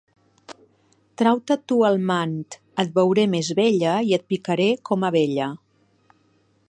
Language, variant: Catalan, Nord-Occidental